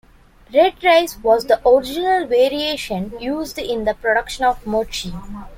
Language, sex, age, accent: English, female, 19-29, India and South Asia (India, Pakistan, Sri Lanka)